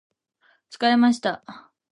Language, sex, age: Japanese, female, under 19